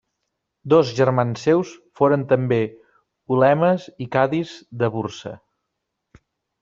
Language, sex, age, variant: Catalan, male, 30-39, Nord-Occidental